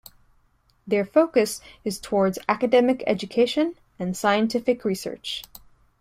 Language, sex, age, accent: English, female, 19-29, United States English